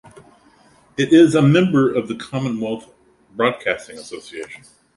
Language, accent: English, United States English